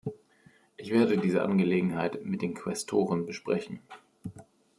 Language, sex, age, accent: German, male, 30-39, Deutschland Deutsch